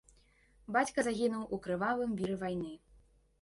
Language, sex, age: Belarusian, female, under 19